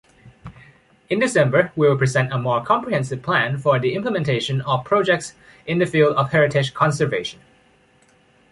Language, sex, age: English, male, 19-29